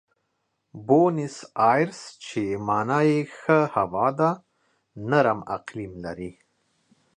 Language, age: Pashto, 30-39